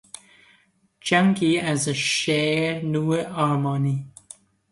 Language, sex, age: Persian, male, 30-39